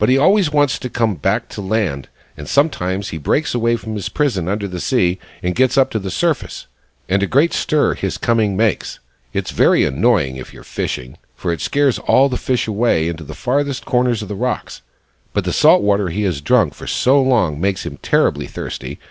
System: none